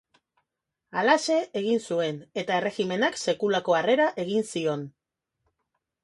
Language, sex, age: Basque, female, 40-49